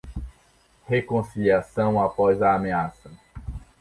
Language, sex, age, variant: Portuguese, male, 30-39, Portuguese (Brasil)